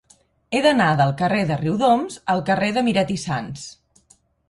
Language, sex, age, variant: Catalan, female, 40-49, Central